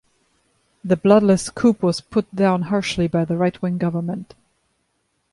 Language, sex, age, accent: English, female, 30-39, United States English